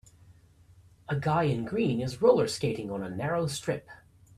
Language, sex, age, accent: English, male, 30-39, United States English